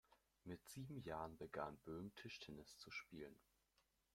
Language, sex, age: German, male, under 19